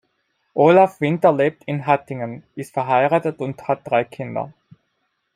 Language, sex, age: German, male, 30-39